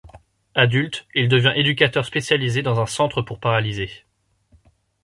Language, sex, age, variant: French, male, 19-29, Français de métropole